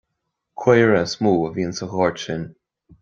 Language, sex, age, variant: Irish, male, 30-39, Gaeilge Chonnacht